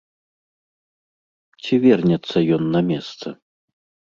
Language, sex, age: Belarusian, male, 40-49